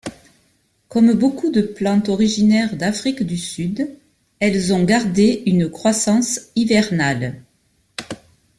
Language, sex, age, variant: French, female, 50-59, Français de métropole